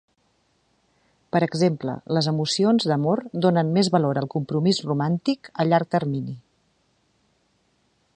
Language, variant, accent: Catalan, Central, central